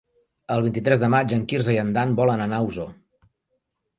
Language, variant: Catalan, Central